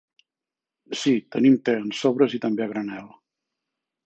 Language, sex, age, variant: Catalan, male, 60-69, Central